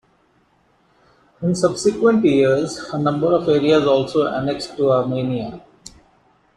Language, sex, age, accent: English, male, 40-49, India and South Asia (India, Pakistan, Sri Lanka)